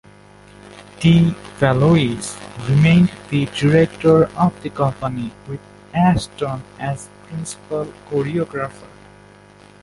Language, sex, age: English, male, 19-29